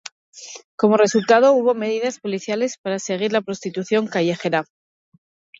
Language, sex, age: Spanish, female, 40-49